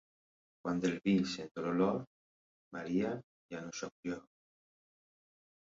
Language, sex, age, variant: Catalan, male, 40-49, Nord-Occidental